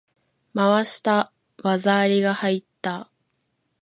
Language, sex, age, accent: Japanese, female, 19-29, 標準語